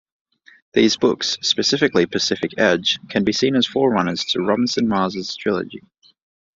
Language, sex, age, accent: English, male, 19-29, Australian English